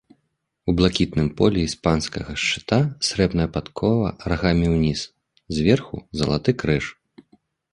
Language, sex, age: Belarusian, male, 30-39